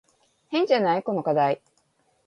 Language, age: Japanese, 50-59